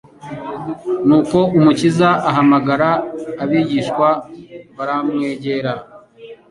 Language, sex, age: Kinyarwanda, male, 40-49